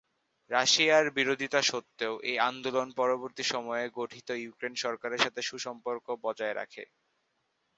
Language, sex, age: Bengali, male, 19-29